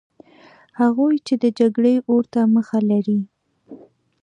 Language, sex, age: Pashto, female, 19-29